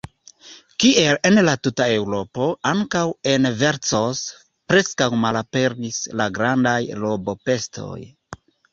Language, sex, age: Esperanto, male, 40-49